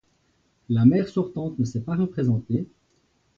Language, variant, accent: French, Français d'Europe, Français de Suisse